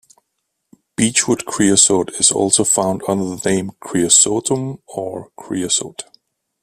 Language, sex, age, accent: English, male, 30-39, United States English